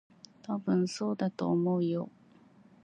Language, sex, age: Japanese, female, 30-39